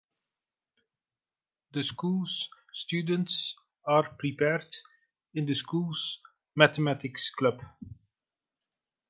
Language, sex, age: English, male, 40-49